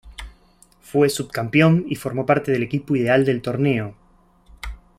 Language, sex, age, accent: Spanish, male, 19-29, Rioplatense: Argentina, Uruguay, este de Bolivia, Paraguay